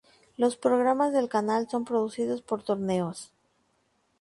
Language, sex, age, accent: Spanish, female, 30-39, México